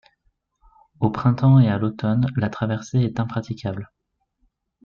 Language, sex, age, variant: French, male, 19-29, Français de métropole